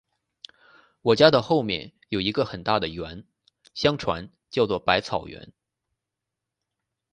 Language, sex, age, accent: Chinese, male, 19-29, 出生地：山东省